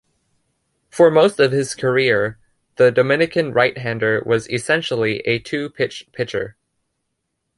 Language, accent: English, Canadian English